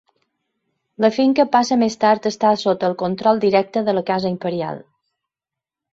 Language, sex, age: Catalan, female, 50-59